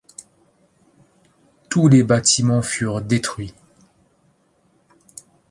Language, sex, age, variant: French, male, 30-39, Français de métropole